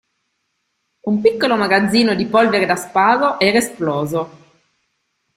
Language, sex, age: Italian, female, 30-39